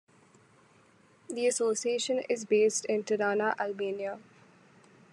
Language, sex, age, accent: English, female, 19-29, India and South Asia (India, Pakistan, Sri Lanka)